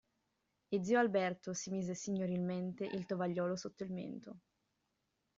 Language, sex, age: Italian, female, 19-29